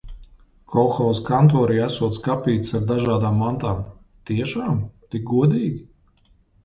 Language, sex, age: Latvian, male, 40-49